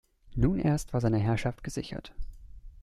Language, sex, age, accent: German, male, 19-29, Deutschland Deutsch